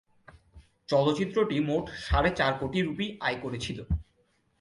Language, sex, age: Bengali, male, 19-29